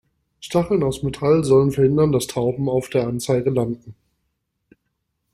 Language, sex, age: German, female, 30-39